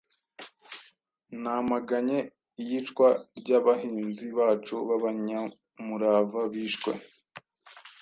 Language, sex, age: Kinyarwanda, male, 19-29